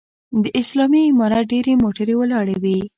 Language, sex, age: Pashto, female, 40-49